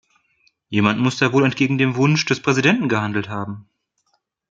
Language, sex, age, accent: German, male, 30-39, Deutschland Deutsch